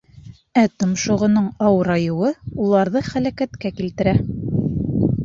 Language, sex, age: Bashkir, female, 19-29